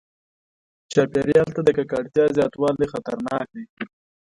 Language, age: Pashto, under 19